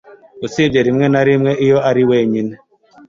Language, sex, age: Kinyarwanda, female, 19-29